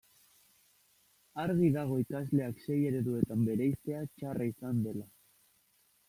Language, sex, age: Basque, male, 19-29